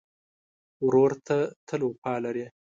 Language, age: Pashto, 19-29